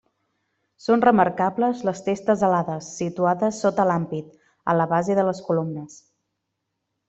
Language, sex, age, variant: Catalan, female, 30-39, Nord-Occidental